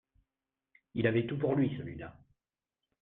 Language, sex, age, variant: French, male, 50-59, Français de métropole